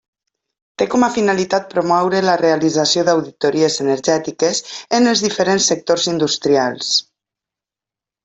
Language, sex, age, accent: Catalan, female, 50-59, valencià